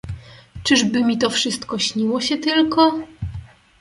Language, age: Polish, 19-29